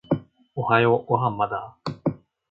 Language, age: Japanese, 19-29